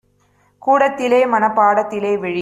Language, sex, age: Tamil, female, 19-29